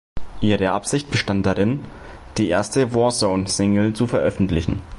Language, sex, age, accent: German, male, 19-29, Deutschland Deutsch